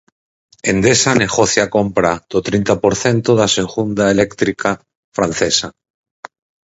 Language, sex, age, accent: Galician, male, 40-49, Central (gheada)